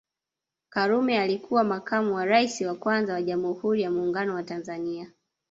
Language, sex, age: Swahili, female, 19-29